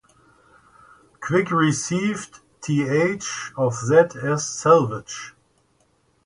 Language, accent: English, United States English